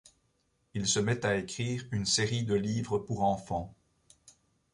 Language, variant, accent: French, Français d'Europe, Français de Belgique